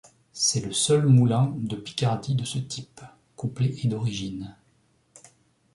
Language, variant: French, Français de métropole